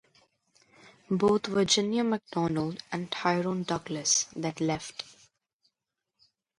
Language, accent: English, India and South Asia (India, Pakistan, Sri Lanka)